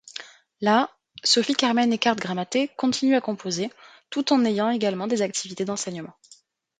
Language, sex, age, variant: French, female, 19-29, Français de métropole